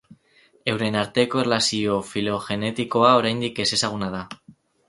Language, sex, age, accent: Basque, male, under 19, Mendebalekoa (Araba, Bizkaia, Gipuzkoako mendebaleko herri batzuk)